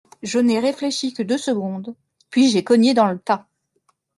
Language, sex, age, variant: French, female, 30-39, Français de métropole